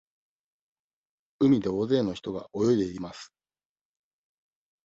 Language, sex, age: Japanese, male, 40-49